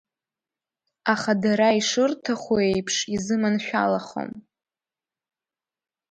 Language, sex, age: Abkhazian, female, under 19